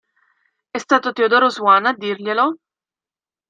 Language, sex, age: Italian, female, 19-29